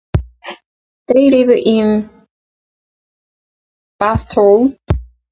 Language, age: English, 40-49